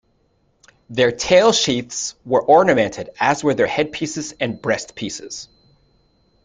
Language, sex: English, male